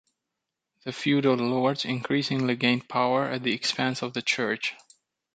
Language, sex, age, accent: English, male, 30-39, United States English